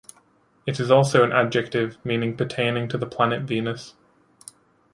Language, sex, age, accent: English, male, 19-29, England English